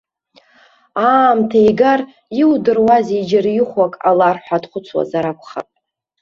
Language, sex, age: Abkhazian, female, 40-49